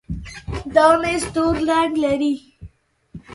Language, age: Pashto, 19-29